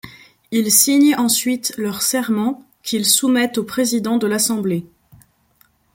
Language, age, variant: French, 19-29, Français de métropole